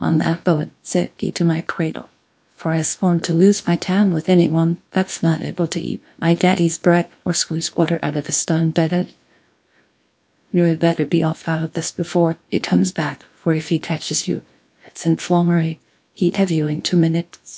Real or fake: fake